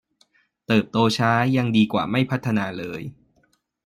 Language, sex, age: Thai, male, 19-29